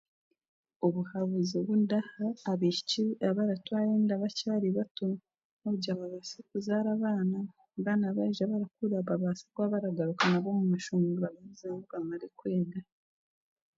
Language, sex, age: Chiga, female, 19-29